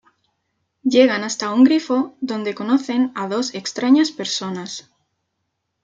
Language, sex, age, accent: Spanish, female, 19-29, España: Centro-Sur peninsular (Madrid, Toledo, Castilla-La Mancha)